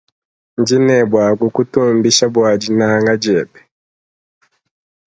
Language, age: Luba-Lulua, 30-39